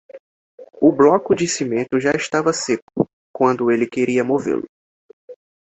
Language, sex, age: Portuguese, male, 19-29